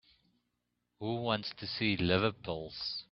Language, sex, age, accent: English, male, 30-39, Southern African (South Africa, Zimbabwe, Namibia)